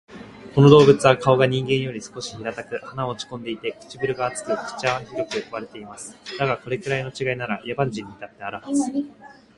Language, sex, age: Japanese, male, 19-29